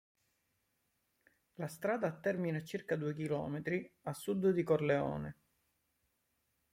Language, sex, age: Italian, male, 30-39